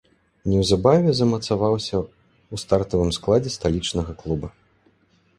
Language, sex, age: Belarusian, male, 30-39